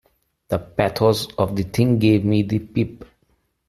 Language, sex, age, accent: English, male, 30-39, India and South Asia (India, Pakistan, Sri Lanka)